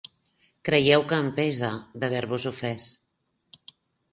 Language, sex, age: Catalan, female, 50-59